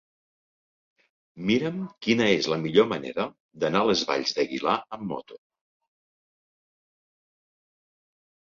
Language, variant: Catalan, Nord-Occidental